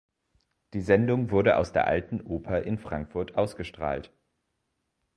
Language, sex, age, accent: German, male, 19-29, Deutschland Deutsch